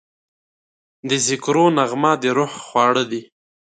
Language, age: Pashto, 19-29